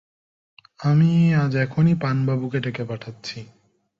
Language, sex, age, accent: Bengali, male, 19-29, প্রমিত